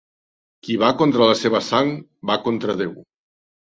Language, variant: Catalan, Central